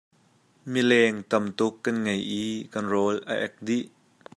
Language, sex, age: Hakha Chin, male, 30-39